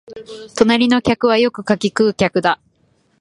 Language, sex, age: Japanese, female, under 19